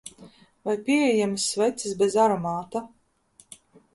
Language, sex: Latvian, female